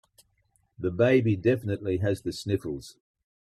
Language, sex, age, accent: English, male, 60-69, Australian English